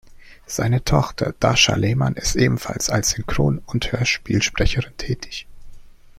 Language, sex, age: German, male, 19-29